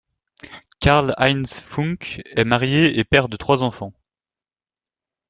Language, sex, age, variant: French, male, 19-29, Français de métropole